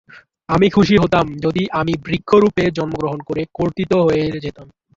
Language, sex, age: Bengali, male, under 19